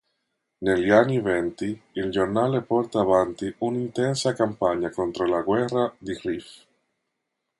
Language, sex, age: Italian, male, 30-39